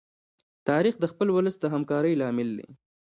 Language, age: Pashto, 19-29